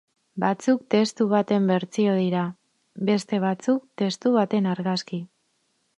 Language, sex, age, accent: Basque, female, 19-29, Mendebalekoa (Araba, Bizkaia, Gipuzkoako mendebaleko herri batzuk)